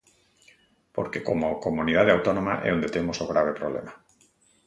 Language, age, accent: Galician, 50-59, Atlántico (seseo e gheada)